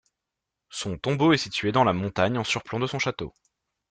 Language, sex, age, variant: French, male, 19-29, Français de métropole